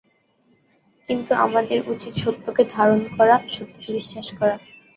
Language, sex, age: Bengali, female, 19-29